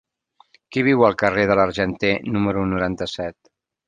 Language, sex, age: Catalan, male, 50-59